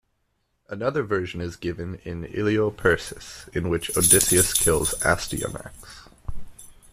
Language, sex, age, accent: English, male, 19-29, United States English